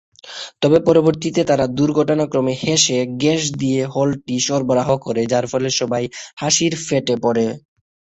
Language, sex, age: Bengali, male, 19-29